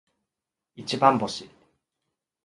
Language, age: Japanese, 19-29